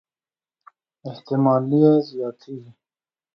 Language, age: Pashto, 30-39